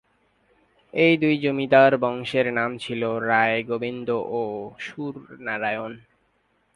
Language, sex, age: Bengali, male, 19-29